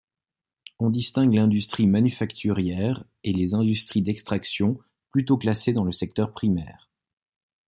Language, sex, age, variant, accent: French, male, 19-29, Français d'Europe, Français de Suisse